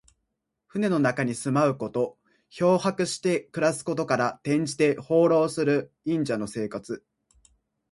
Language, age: Japanese, 19-29